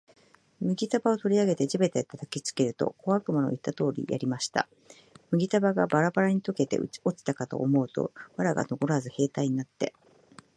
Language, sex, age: Japanese, female, 50-59